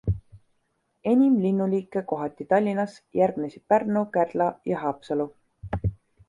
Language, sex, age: Estonian, female, 19-29